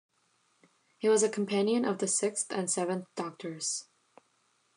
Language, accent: English, United States English